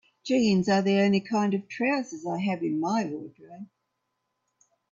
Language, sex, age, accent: English, female, 70-79, Australian English